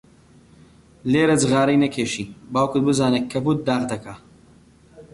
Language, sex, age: Central Kurdish, male, 19-29